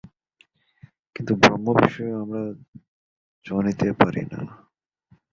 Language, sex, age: Bengali, male, 19-29